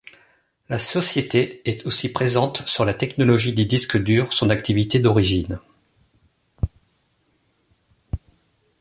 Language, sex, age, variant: French, male, 40-49, Français de métropole